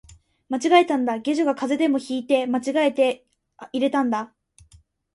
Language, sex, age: Japanese, female, under 19